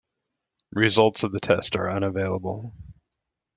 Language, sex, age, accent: English, male, 40-49, United States English